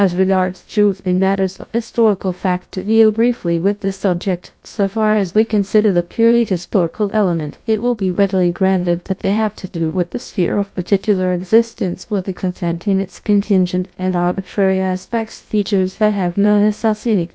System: TTS, GlowTTS